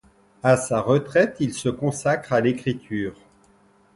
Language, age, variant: French, 50-59, Français de métropole